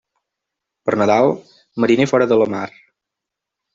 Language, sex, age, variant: Catalan, male, 19-29, Central